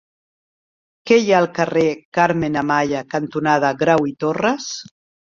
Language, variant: Catalan, Central